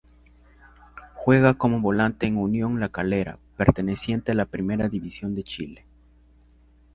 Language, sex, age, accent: Spanish, male, 19-29, Andino-Pacífico: Colombia, Perú, Ecuador, oeste de Bolivia y Venezuela andina